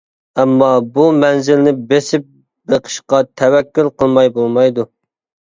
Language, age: Uyghur, 19-29